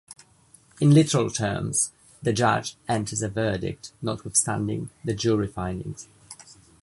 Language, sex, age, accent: English, male, 30-39, England English